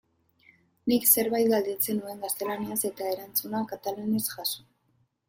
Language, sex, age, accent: Basque, female, 19-29, Mendebalekoa (Araba, Bizkaia, Gipuzkoako mendebaleko herri batzuk)